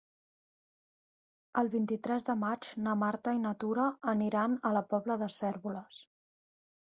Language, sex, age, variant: Catalan, female, 19-29, Central